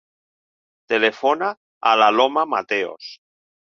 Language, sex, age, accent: Catalan, male, 50-59, valencià